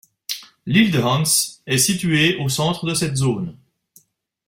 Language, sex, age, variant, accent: French, male, 30-39, Français d'Europe, Français de Suisse